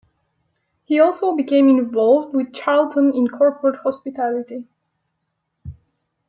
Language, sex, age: English, female, 19-29